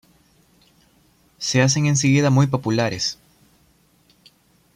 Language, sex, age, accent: Spanish, male, 19-29, Andino-Pacífico: Colombia, Perú, Ecuador, oeste de Bolivia y Venezuela andina